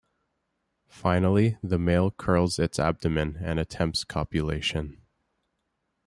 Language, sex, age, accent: English, male, 19-29, Canadian English